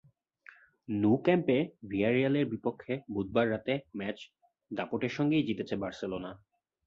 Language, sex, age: Bengali, male, 19-29